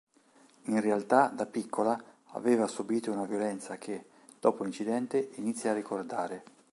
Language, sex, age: Italian, male, 50-59